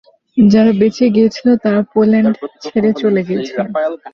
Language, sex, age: Bengali, male, 19-29